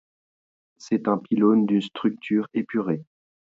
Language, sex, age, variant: French, male, 40-49, Français de métropole